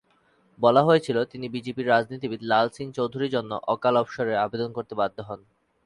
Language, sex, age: Bengali, male, 19-29